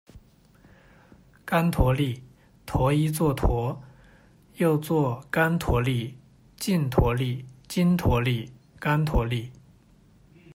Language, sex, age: Chinese, male, 19-29